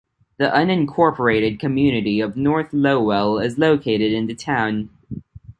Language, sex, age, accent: English, male, under 19, United States English